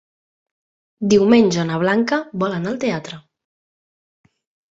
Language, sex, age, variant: Catalan, female, under 19, Central